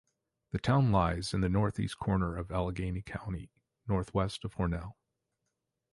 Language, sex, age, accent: English, male, 40-49, United States English